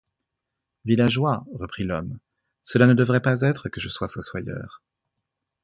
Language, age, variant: French, 30-39, Français de métropole